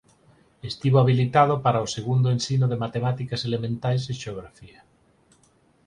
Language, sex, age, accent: Galician, male, 40-49, Normativo (estándar)